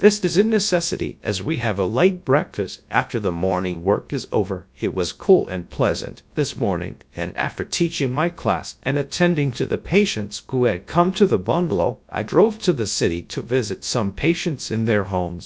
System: TTS, GradTTS